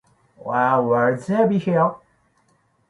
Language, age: English, 50-59